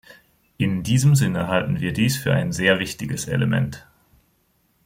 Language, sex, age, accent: German, male, 19-29, Deutschland Deutsch